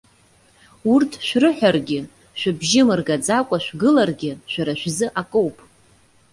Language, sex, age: Abkhazian, female, 30-39